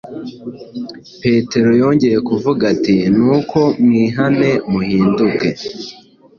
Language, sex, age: Kinyarwanda, male, 19-29